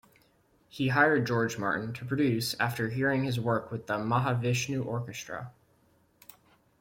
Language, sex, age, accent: English, male, 19-29, United States English